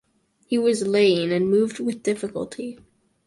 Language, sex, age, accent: English, male, under 19, Canadian English